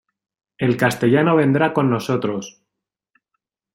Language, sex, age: Spanish, male, 30-39